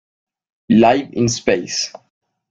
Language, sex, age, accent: Spanish, male, 19-29, Chileno: Chile, Cuyo